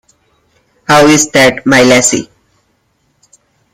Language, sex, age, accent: English, male, 19-29, India and South Asia (India, Pakistan, Sri Lanka)